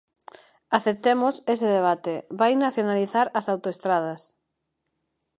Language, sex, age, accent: Galician, female, 30-39, Neofalante